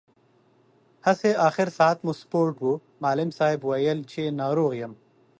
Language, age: Pashto, 30-39